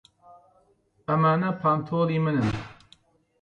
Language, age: Central Kurdish, 40-49